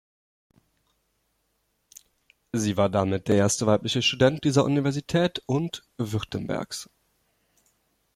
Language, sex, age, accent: German, male, 19-29, Deutschland Deutsch